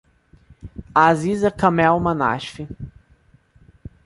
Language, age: Portuguese, under 19